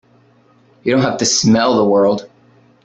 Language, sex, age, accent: English, male, 19-29, United States English